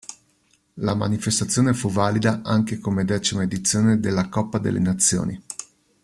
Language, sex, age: Italian, male, 50-59